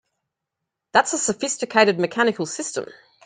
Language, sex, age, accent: English, female, 30-39, Australian English